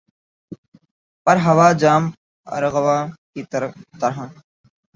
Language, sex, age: Urdu, male, 19-29